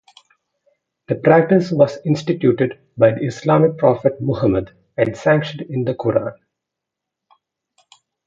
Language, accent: English, India and South Asia (India, Pakistan, Sri Lanka)